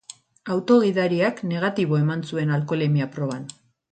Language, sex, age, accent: Basque, female, 50-59, Erdialdekoa edo Nafarra (Gipuzkoa, Nafarroa)